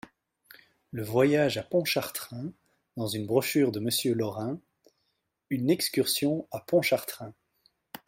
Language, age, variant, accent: French, 40-49, Français d'Europe, Français de Belgique